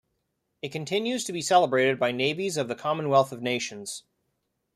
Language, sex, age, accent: English, male, 30-39, United States English